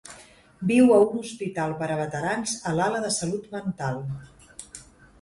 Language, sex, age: Catalan, female, 40-49